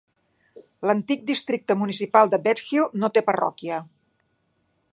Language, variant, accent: Catalan, Central, Barceloní